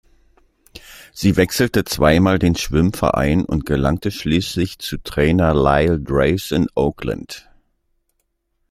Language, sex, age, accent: German, male, 60-69, Deutschland Deutsch